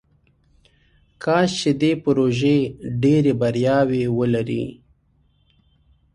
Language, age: Pashto, 19-29